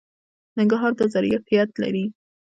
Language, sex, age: Pashto, female, under 19